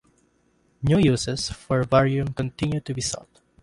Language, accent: English, Filipino